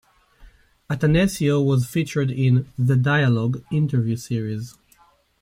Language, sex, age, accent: English, male, 40-49, United States English